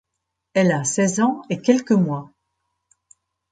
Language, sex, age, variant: French, female, 60-69, Français de métropole